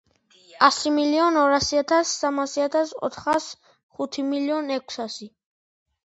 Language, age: Georgian, under 19